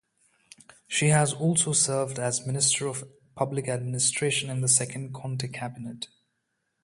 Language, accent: English, India and South Asia (India, Pakistan, Sri Lanka)